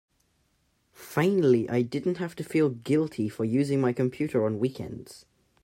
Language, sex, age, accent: English, male, under 19, England English